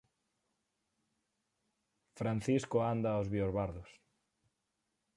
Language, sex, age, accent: Galician, male, 19-29, Atlántico (seseo e gheada)